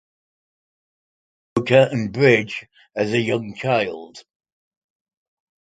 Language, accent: English, England English